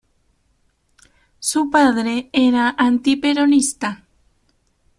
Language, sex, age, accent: Spanish, female, 19-29, Rioplatense: Argentina, Uruguay, este de Bolivia, Paraguay